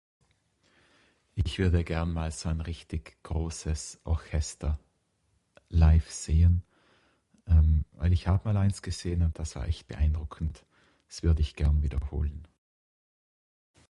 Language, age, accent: German, 40-49, Österreichisches Deutsch